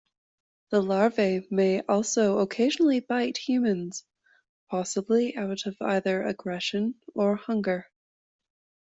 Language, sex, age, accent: English, female, 30-39, Canadian English